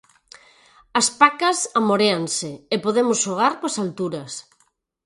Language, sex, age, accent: Galician, female, 40-49, Atlántico (seseo e gheada)